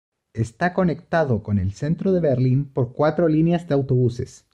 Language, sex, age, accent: Spanish, male, 19-29, Chileno: Chile, Cuyo